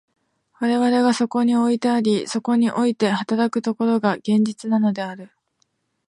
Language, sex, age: Japanese, female, 19-29